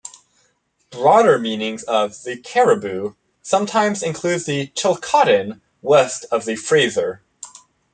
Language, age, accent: English, 19-29, United States English